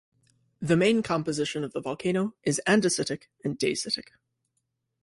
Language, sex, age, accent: English, male, 19-29, United States English